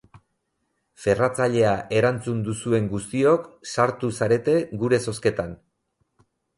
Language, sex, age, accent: Basque, male, 40-49, Erdialdekoa edo Nafarra (Gipuzkoa, Nafarroa)